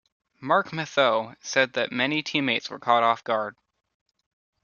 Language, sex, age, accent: English, male, under 19, United States English